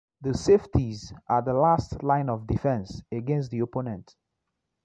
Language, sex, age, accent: English, male, 19-29, Southern African (South Africa, Zimbabwe, Namibia)